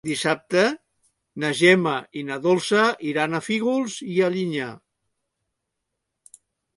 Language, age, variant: Catalan, 60-69, Central